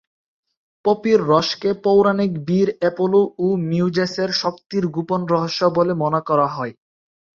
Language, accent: Bengali, Bangladeshi; শুদ্ধ বাংলা